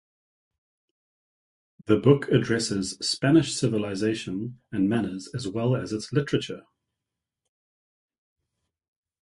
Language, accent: English, Southern African (South Africa, Zimbabwe, Namibia)